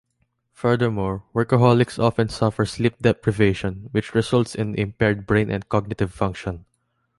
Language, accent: English, Filipino